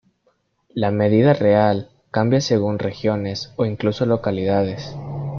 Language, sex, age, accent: Spanish, male, under 19, Andino-Pacífico: Colombia, Perú, Ecuador, oeste de Bolivia y Venezuela andina